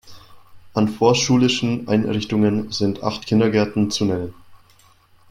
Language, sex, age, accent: German, male, 19-29, Deutschland Deutsch